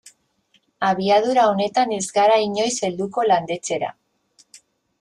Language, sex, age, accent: Basque, female, 30-39, Mendebalekoa (Araba, Bizkaia, Gipuzkoako mendebaleko herri batzuk)